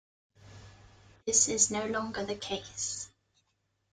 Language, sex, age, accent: English, female, under 19, England English